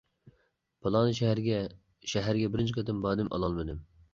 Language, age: Uyghur, 30-39